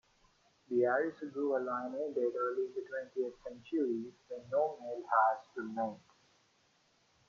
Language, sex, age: English, male, under 19